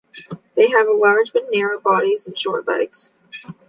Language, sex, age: English, female, under 19